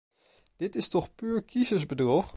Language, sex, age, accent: Dutch, male, 19-29, Nederlands Nederlands